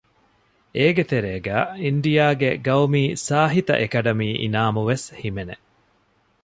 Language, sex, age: Divehi, male, 30-39